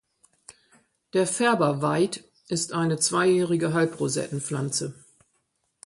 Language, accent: German, Deutschland Deutsch; Norddeutsch